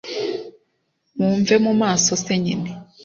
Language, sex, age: Kinyarwanda, female, 19-29